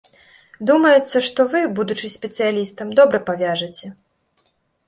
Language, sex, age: Belarusian, female, 19-29